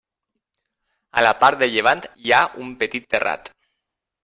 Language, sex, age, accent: Catalan, male, 40-49, valencià